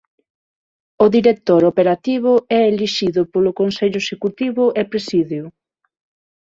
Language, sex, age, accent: Galician, female, 30-39, Normativo (estándar); Neofalante